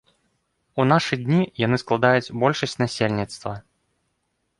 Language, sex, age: Belarusian, male, 19-29